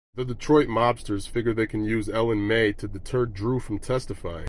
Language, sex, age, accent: English, male, 40-49, United States English